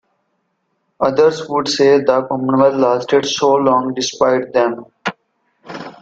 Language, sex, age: English, male, 19-29